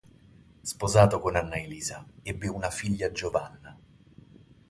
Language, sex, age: Italian, male, 19-29